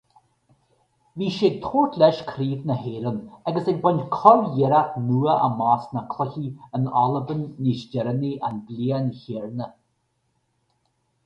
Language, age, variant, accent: Irish, 50-59, Gaeilge Uladh, Cainteoir dúchais, Gaeltacht